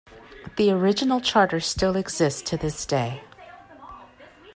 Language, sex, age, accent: English, female, 40-49, United States English